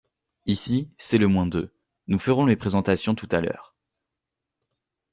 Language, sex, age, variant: French, male, under 19, Français de métropole